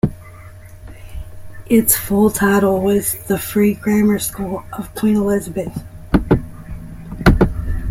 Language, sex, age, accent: English, female, 30-39, United States English